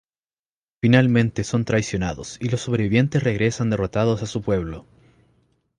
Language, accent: Spanish, Chileno: Chile, Cuyo